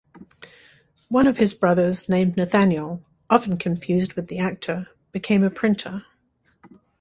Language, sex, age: English, female, 60-69